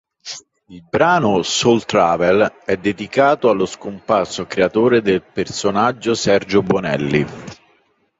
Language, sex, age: Italian, male, 40-49